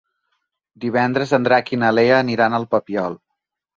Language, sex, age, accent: Catalan, male, 40-49, balear; central